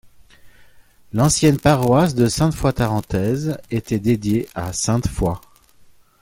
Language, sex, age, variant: French, male, 40-49, Français de métropole